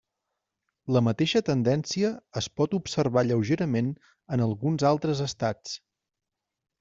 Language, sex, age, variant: Catalan, male, 30-39, Central